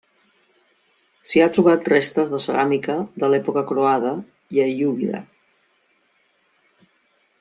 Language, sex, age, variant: Catalan, female, 50-59, Central